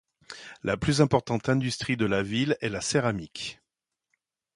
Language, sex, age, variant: French, male, 40-49, Français de métropole